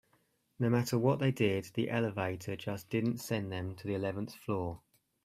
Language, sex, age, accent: English, male, 30-39, England English